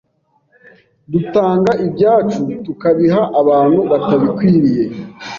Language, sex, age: Kinyarwanda, male, 30-39